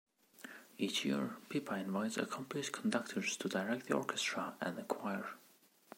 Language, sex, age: English, male, 19-29